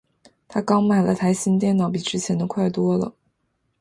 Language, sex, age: Chinese, female, 19-29